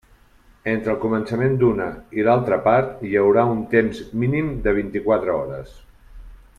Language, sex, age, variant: Catalan, male, 40-49, Central